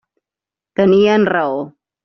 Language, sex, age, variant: Catalan, female, 40-49, Central